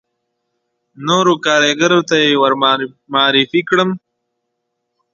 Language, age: Pashto, 19-29